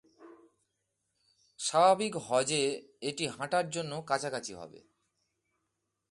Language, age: Bengali, 40-49